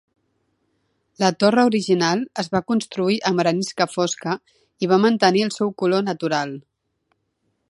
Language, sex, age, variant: Catalan, female, 40-49, Central